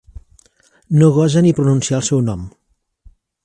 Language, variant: Catalan, Central